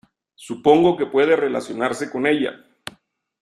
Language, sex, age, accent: Spanish, male, 50-59, México